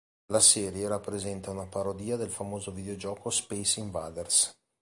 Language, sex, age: Italian, male, 40-49